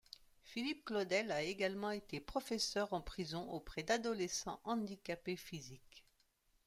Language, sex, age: French, female, 50-59